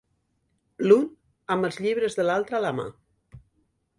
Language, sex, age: Catalan, female, 60-69